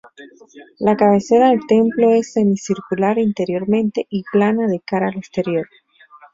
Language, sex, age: Spanish, female, 40-49